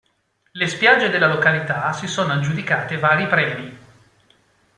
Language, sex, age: Italian, male, 40-49